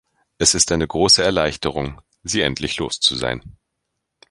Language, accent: German, Deutschland Deutsch